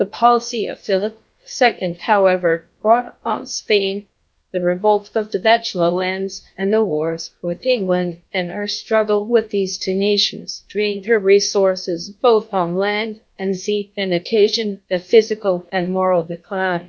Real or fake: fake